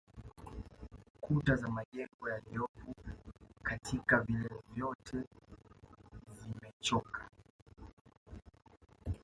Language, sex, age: Swahili, male, 19-29